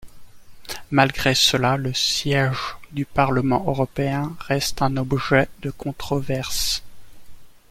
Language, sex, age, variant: French, male, 19-29, Français de métropole